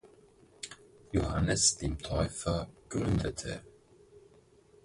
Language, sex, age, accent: German, male, 50-59, Österreichisches Deutsch